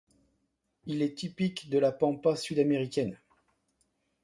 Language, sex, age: French, male, 30-39